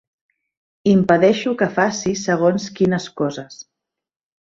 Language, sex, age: Catalan, female, 40-49